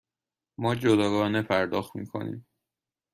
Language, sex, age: Persian, male, 30-39